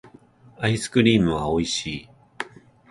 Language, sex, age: Japanese, male, 30-39